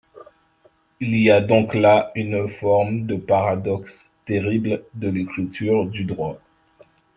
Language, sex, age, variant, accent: French, male, 40-49, Français des départements et régions d'outre-mer, Français de Guadeloupe